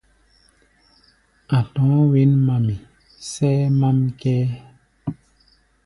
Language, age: Gbaya, 30-39